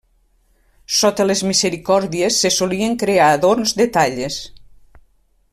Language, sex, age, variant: Catalan, female, 50-59, Nord-Occidental